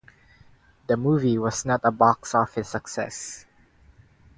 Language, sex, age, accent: English, male, 19-29, Filipino